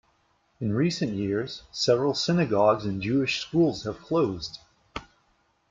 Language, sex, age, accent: English, male, 40-49, United States English